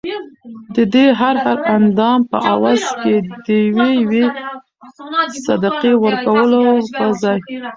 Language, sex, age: Pashto, female, 19-29